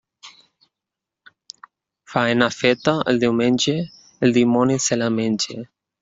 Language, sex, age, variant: Catalan, male, 19-29, Central